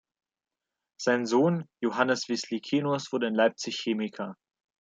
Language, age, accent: German, 19-29, Deutschland Deutsch